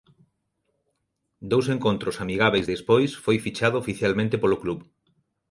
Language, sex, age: Galician, male, 40-49